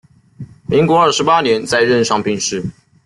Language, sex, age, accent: Chinese, male, 19-29, 出生地：浙江省